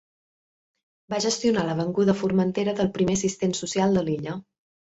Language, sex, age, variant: Catalan, female, 19-29, Central